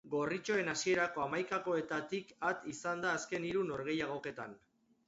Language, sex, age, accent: Basque, male, 30-39, Mendebalekoa (Araba, Bizkaia, Gipuzkoako mendebaleko herri batzuk)